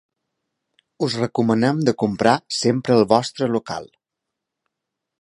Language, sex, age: Catalan, male, 30-39